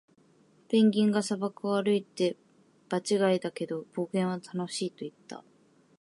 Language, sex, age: Japanese, female, 19-29